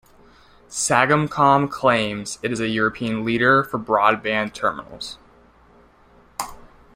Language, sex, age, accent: English, male, 19-29, United States English